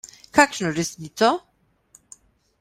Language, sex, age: Slovenian, female, 60-69